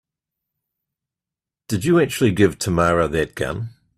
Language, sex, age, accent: English, male, 40-49, New Zealand English